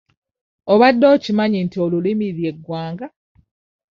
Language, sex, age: Ganda, female, 19-29